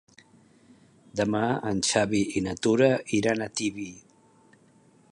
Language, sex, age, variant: Catalan, male, 50-59, Central